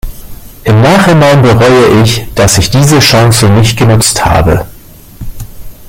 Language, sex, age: German, male, 50-59